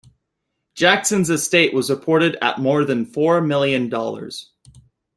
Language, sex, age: English, male, 19-29